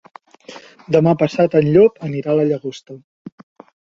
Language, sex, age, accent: Catalan, male, 19-29, central; septentrional